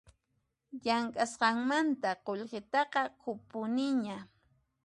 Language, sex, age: Puno Quechua, female, 30-39